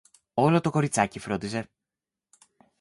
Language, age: Greek, 19-29